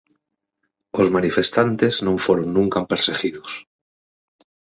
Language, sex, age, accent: Galician, male, 40-49, Central (gheada)